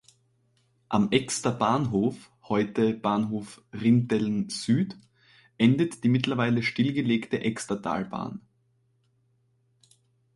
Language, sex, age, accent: German, male, 19-29, Österreichisches Deutsch